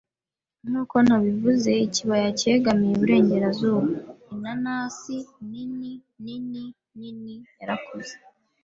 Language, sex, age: Kinyarwanda, female, 19-29